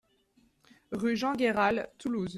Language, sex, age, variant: French, female, 19-29, Français de métropole